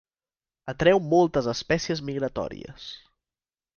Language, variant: Catalan, Central